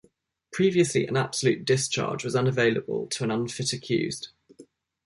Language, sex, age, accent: English, male, 19-29, England English